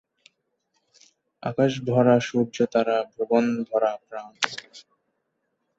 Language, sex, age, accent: Bengali, male, 19-29, Bangladeshi